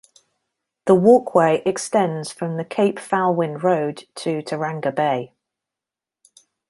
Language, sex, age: English, female, 30-39